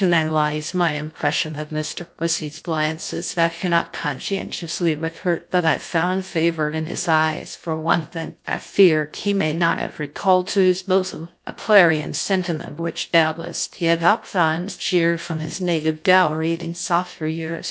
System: TTS, GlowTTS